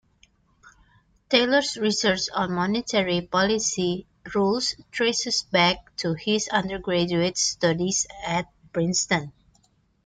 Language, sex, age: English, female, 30-39